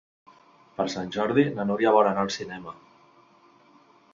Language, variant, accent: Catalan, Central, central